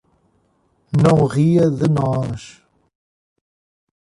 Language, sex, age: Portuguese, male, 40-49